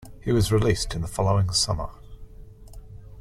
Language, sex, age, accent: English, male, 40-49, Australian English